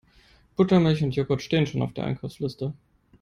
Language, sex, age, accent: German, male, 19-29, Deutschland Deutsch